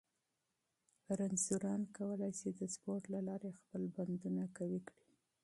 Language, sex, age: Pashto, female, 30-39